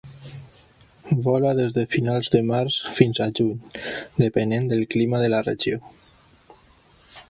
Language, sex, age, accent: Catalan, male, 40-49, valencià